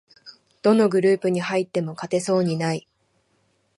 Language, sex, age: Japanese, female, 19-29